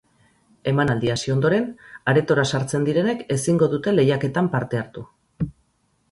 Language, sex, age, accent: Basque, female, 40-49, Erdialdekoa edo Nafarra (Gipuzkoa, Nafarroa)